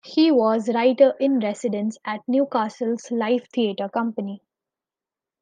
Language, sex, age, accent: English, female, 19-29, India and South Asia (India, Pakistan, Sri Lanka)